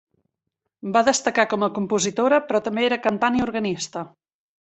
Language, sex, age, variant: Catalan, female, 40-49, Central